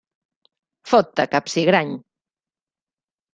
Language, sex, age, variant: Catalan, female, 40-49, Central